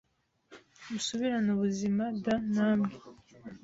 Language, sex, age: Kinyarwanda, female, 19-29